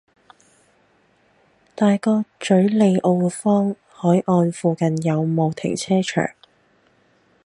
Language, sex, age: Cantonese, female, 19-29